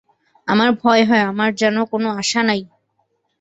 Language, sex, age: Bengali, female, 19-29